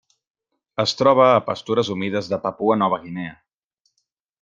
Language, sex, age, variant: Catalan, male, 19-29, Central